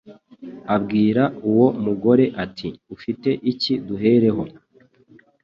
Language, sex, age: Kinyarwanda, male, 19-29